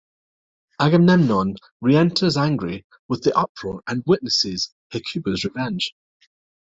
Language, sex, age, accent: English, male, 40-49, Scottish English